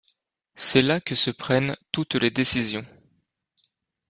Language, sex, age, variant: French, male, 19-29, Français de métropole